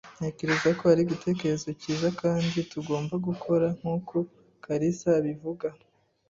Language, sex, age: Kinyarwanda, female, 30-39